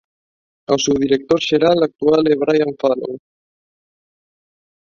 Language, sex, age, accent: Galician, male, 19-29, Neofalante